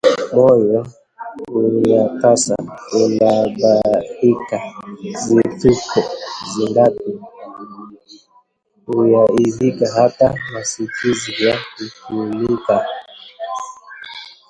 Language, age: Swahili, 30-39